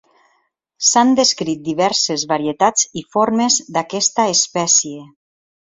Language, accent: Catalan, valencià